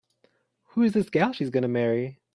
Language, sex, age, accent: English, male, 19-29, United States English